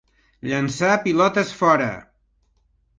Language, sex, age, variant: Catalan, male, 70-79, Central